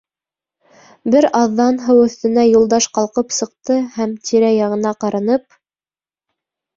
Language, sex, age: Bashkir, female, 19-29